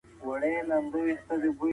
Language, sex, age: Pashto, female, 30-39